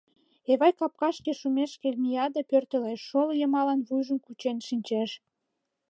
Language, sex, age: Mari, female, 19-29